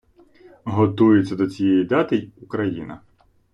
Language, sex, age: Ukrainian, male, 30-39